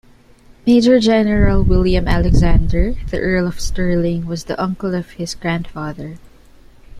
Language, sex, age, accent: English, female, 19-29, Filipino